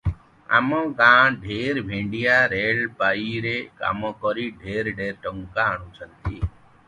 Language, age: Odia, 50-59